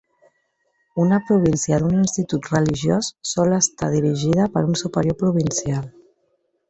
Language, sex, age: Catalan, female, 40-49